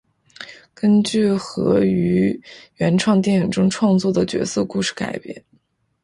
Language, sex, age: Chinese, female, 19-29